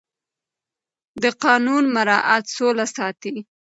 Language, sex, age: Pashto, female, 19-29